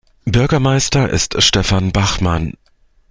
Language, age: German, 30-39